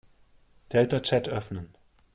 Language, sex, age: German, male, 30-39